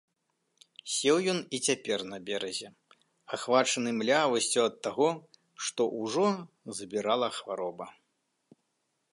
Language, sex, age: Belarusian, male, 40-49